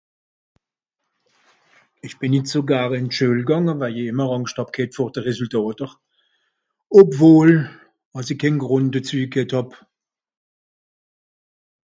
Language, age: Swiss German, 60-69